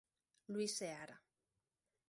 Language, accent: Galician, Neofalante